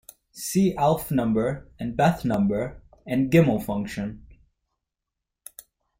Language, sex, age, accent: English, male, 19-29, United States English